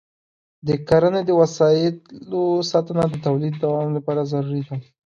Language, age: Pashto, under 19